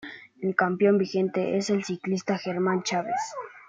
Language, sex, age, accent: Spanish, male, under 19, España: Norte peninsular (Asturias, Castilla y León, Cantabria, País Vasco, Navarra, Aragón, La Rioja, Guadalajara, Cuenca)